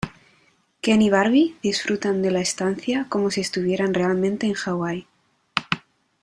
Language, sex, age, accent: Spanish, female, under 19, España: Sur peninsular (Andalucia, Extremadura, Murcia)